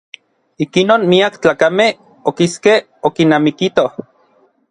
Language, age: Orizaba Nahuatl, 30-39